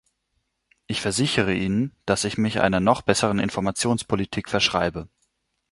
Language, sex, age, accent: German, male, 19-29, Deutschland Deutsch